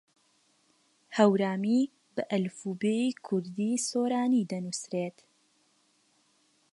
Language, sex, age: Central Kurdish, female, 19-29